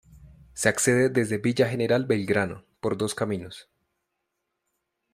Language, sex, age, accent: Spanish, male, 30-39, Andino-Pacífico: Colombia, Perú, Ecuador, oeste de Bolivia y Venezuela andina